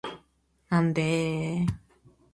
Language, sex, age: Japanese, female, 19-29